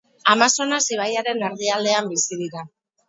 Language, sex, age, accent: Basque, female, 50-59, Mendebalekoa (Araba, Bizkaia, Gipuzkoako mendebaleko herri batzuk)